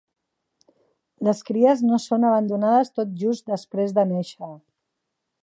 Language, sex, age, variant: Catalan, female, 40-49, Central